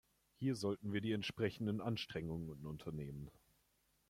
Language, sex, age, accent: German, male, 19-29, Deutschland Deutsch